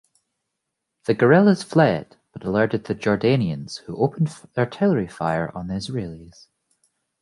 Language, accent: English, Scottish English